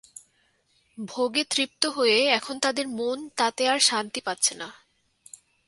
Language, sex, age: Bengali, female, 19-29